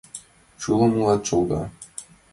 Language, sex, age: Mari, male, under 19